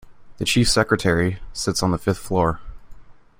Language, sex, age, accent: English, male, 19-29, United States English